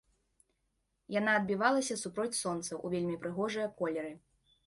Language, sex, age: Belarusian, female, under 19